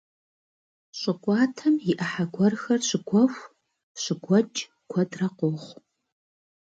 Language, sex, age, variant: Kabardian, female, 50-59, Адыгэбзэ (Къэбэрдей, Кирил, псоми зэдай)